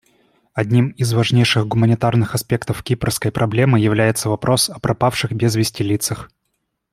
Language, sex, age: Russian, male, 19-29